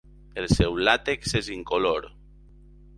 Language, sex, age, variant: Catalan, male, 40-49, Valencià meridional